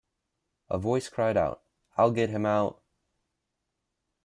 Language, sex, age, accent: English, male, under 19, United States English